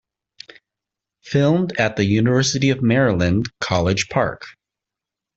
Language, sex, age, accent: English, male, 30-39, United States English